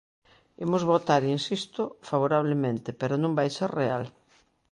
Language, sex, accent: Galician, female, Normativo (estándar)